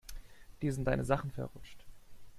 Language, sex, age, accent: German, male, 30-39, Deutschland Deutsch